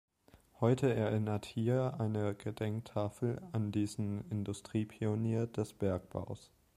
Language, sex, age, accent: German, male, 19-29, Deutschland Deutsch